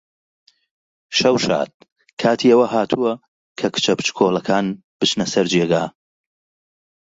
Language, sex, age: Central Kurdish, male, 40-49